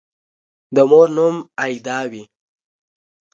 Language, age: Pashto, 19-29